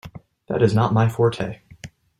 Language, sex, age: English, male, 19-29